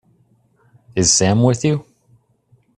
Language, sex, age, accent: English, male, 30-39, United States English